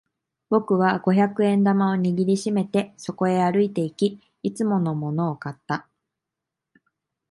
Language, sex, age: Japanese, female, 19-29